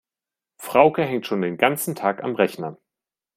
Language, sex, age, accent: German, male, 19-29, Deutschland Deutsch